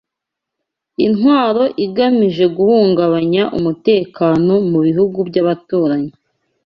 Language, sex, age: Kinyarwanda, female, 19-29